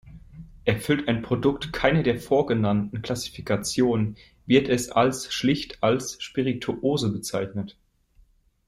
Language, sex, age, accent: German, male, 19-29, Deutschland Deutsch